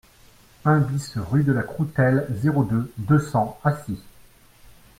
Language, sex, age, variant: French, male, 40-49, Français de métropole